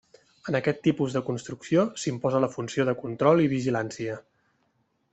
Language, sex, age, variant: Catalan, male, 30-39, Central